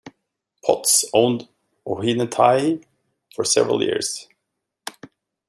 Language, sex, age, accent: English, male, 40-49, United States English